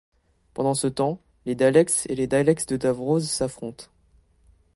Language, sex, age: French, male, 19-29